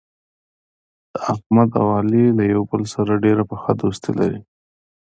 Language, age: Pashto, 30-39